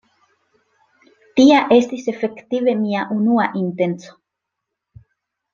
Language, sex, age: Esperanto, female, 40-49